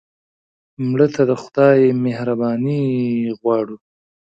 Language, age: Pashto, 30-39